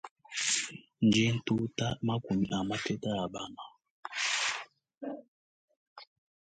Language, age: Luba-Lulua, 19-29